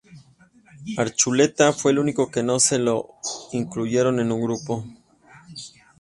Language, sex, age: Spanish, male, 30-39